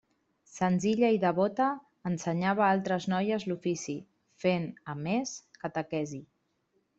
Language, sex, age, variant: Catalan, female, 40-49, Central